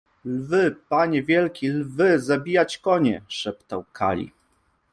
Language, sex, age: Polish, male, 30-39